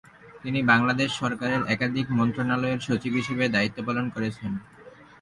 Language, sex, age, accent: Bengali, male, 19-29, fluent